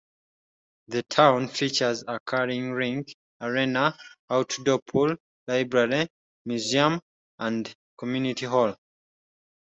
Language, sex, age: English, male, 19-29